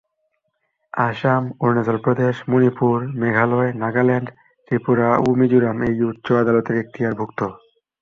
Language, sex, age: Bengali, male, 19-29